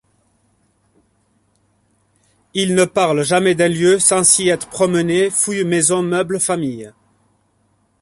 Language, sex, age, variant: French, male, 40-49, Français de métropole